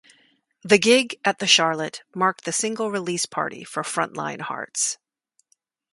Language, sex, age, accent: English, female, 50-59, United States English